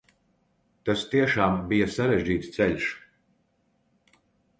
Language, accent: Latvian, Vidzemes